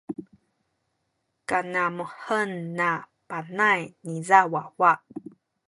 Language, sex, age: Sakizaya, female, 30-39